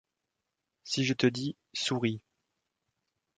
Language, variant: French, Français de métropole